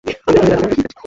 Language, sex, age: Bengali, male, under 19